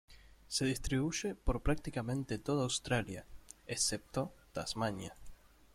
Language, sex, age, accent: Spanish, male, under 19, Rioplatense: Argentina, Uruguay, este de Bolivia, Paraguay